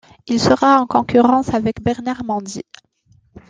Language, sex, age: French, female, 30-39